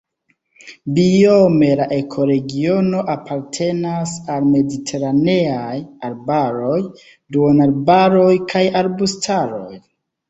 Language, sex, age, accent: Esperanto, male, 30-39, Internacia